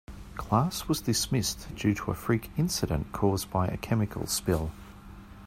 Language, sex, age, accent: English, male, 50-59, Australian English